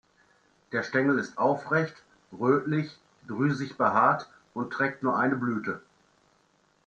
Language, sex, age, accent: German, male, 50-59, Deutschland Deutsch